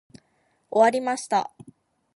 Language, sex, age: Japanese, female, under 19